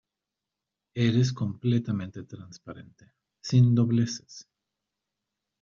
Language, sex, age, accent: Spanish, male, 50-59, España: Islas Canarias